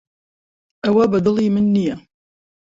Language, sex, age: Central Kurdish, female, 50-59